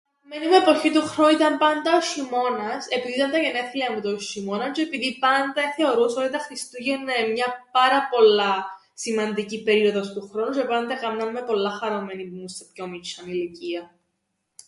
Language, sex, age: Greek, female, 19-29